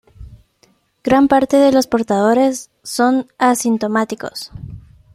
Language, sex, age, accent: Spanish, female, under 19, América central